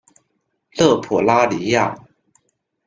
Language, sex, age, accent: Chinese, male, under 19, 出生地：广东省